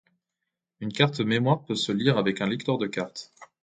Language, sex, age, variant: French, male, 19-29, Français de métropole